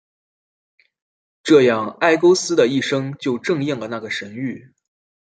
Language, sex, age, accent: Chinese, male, 19-29, 出生地：辽宁省